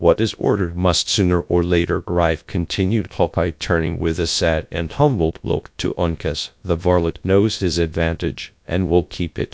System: TTS, GradTTS